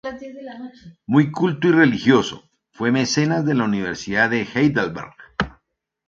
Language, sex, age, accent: Spanish, male, 60-69, Andino-Pacífico: Colombia, Perú, Ecuador, oeste de Bolivia y Venezuela andina